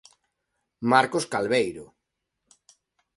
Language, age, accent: Galician, 40-49, Normativo (estándar)